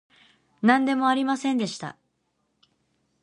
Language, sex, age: Japanese, female, 19-29